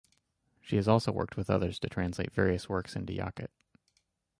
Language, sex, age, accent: English, male, 19-29, United States English